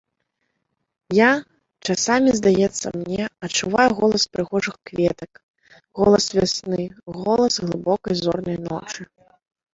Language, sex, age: Belarusian, female, 19-29